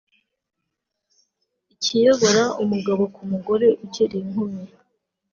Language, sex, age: Kinyarwanda, female, 19-29